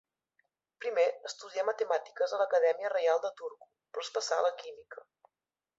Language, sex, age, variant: Catalan, female, 30-39, Central